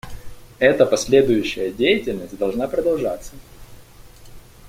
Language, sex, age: Russian, male, 19-29